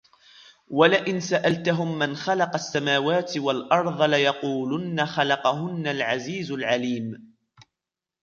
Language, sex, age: Arabic, male, 19-29